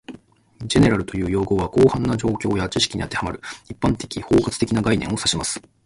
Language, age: Japanese, 30-39